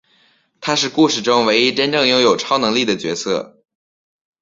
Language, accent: Chinese, 出生地：辽宁省